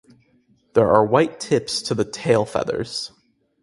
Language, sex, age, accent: English, male, 19-29, United States English